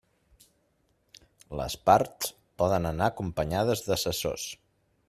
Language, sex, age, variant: Catalan, male, 30-39, Central